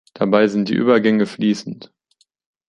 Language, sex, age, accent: German, male, 30-39, Deutschland Deutsch